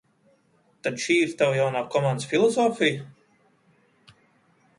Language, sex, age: Latvian, male, 30-39